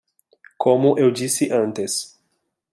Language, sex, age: Portuguese, male, 19-29